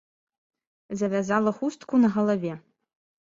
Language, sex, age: Belarusian, female, 19-29